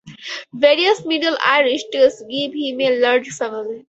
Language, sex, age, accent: English, female, 19-29, United States English